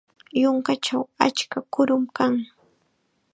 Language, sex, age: Chiquián Ancash Quechua, female, 19-29